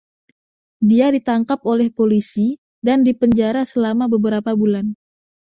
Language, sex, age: Indonesian, female, 19-29